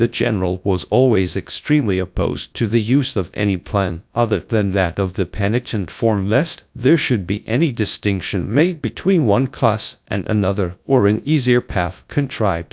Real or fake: fake